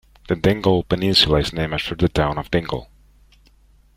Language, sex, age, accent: English, male, 40-49, United States English